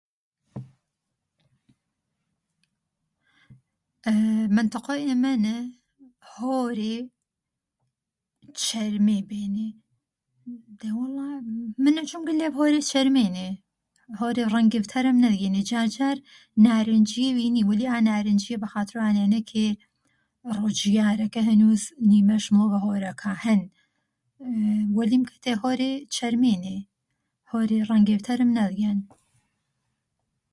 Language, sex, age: Gurani, female, 40-49